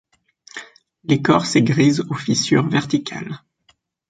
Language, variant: French, Français de métropole